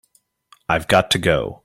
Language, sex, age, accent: English, male, 19-29, United States English